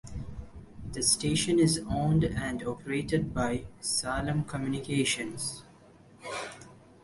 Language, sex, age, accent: English, male, 19-29, India and South Asia (India, Pakistan, Sri Lanka)